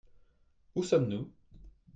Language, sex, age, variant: French, male, 30-39, Français de métropole